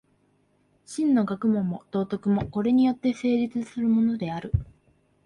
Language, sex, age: Japanese, female, 19-29